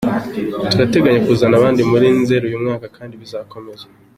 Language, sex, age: Kinyarwanda, male, 19-29